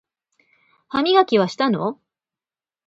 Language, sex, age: Japanese, female, 40-49